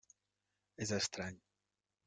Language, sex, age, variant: Catalan, male, 30-39, Central